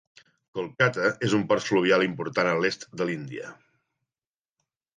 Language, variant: Catalan, Central